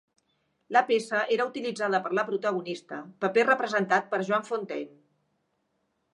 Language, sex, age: Catalan, female, 50-59